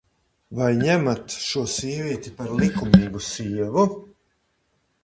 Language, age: Latvian, 50-59